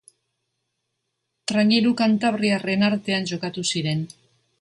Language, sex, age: Basque, female, 60-69